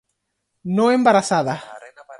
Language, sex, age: Spanish, male, 19-29